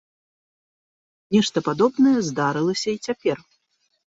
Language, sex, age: Belarusian, female, 40-49